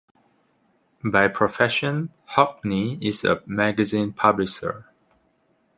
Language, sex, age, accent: English, male, 19-29, Singaporean English